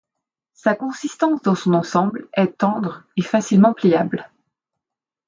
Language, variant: French, Français de métropole